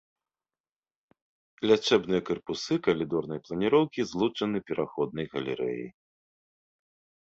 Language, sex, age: Belarusian, male, 30-39